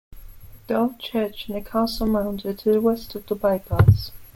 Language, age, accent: English, under 19, England English